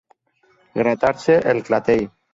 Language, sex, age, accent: Catalan, male, under 19, valencià